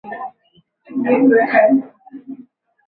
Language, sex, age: Swahili, female, 19-29